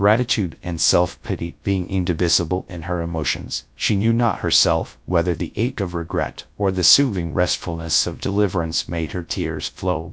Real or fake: fake